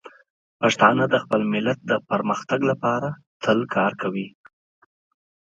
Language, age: Pashto, 19-29